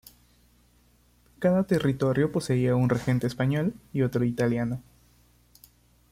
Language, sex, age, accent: Spanish, male, 19-29, Andino-Pacífico: Colombia, Perú, Ecuador, oeste de Bolivia y Venezuela andina